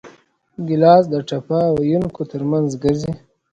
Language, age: Pashto, 30-39